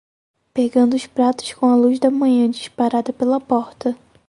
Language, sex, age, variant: Portuguese, female, 19-29, Portuguese (Brasil)